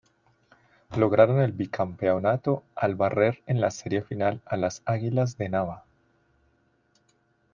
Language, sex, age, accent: Spanish, male, 30-39, Andino-Pacífico: Colombia, Perú, Ecuador, oeste de Bolivia y Venezuela andina